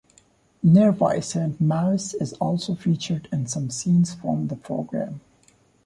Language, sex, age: English, male, 19-29